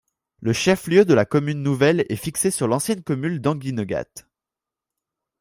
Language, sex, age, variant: French, male, under 19, Français de métropole